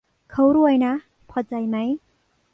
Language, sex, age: Thai, female, 30-39